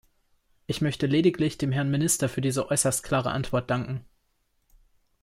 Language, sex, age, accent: German, male, 19-29, Deutschland Deutsch